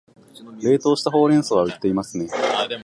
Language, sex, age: Japanese, male, 19-29